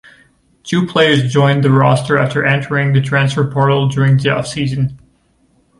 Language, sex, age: English, male, 19-29